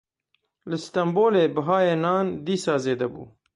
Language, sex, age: Kurdish, male, 30-39